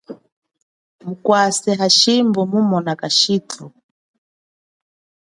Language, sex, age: Chokwe, female, 40-49